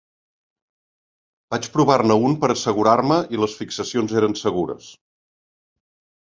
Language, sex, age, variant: Catalan, male, 50-59, Central